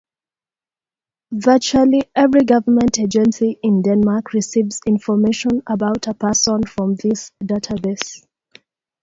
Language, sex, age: English, female, 19-29